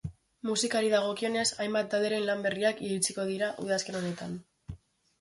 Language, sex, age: Basque, female, under 19